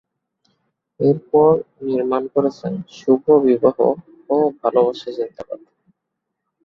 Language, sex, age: Bengali, male, 19-29